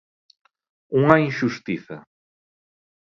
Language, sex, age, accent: Galician, male, 30-39, Normativo (estándar)